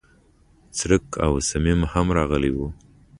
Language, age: Pashto, 19-29